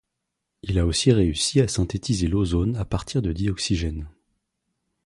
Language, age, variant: French, 30-39, Français de métropole